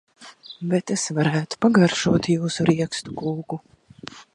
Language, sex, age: Latvian, female, 40-49